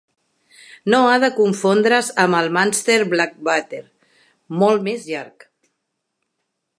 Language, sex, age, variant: Catalan, female, 50-59, Central